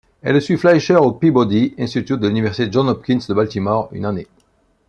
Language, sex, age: French, male, 40-49